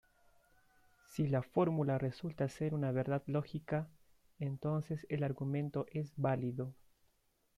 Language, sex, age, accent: Spanish, male, 19-29, Andino-Pacífico: Colombia, Perú, Ecuador, oeste de Bolivia y Venezuela andina